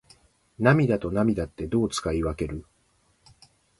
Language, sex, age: Japanese, male, 50-59